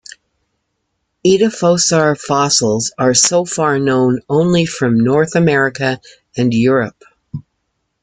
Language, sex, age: English, female, 60-69